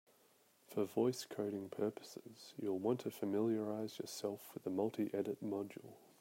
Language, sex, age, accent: English, male, 30-39, Australian English